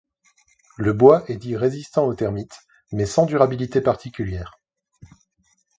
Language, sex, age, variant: French, male, 30-39, Français de métropole